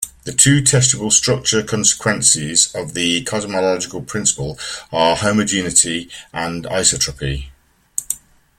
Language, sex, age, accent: English, male, 50-59, England English